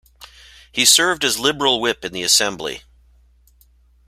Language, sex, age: English, male, 50-59